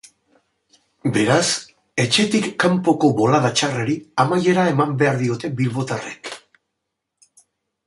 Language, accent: Basque, Mendebalekoa (Araba, Bizkaia, Gipuzkoako mendebaleko herri batzuk)